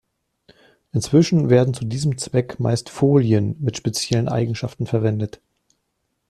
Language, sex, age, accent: German, male, 50-59, Deutschland Deutsch